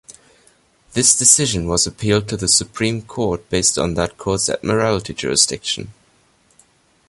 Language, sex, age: English, male, under 19